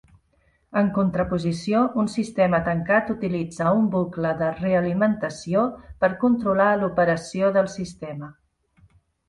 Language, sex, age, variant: Catalan, female, 50-59, Central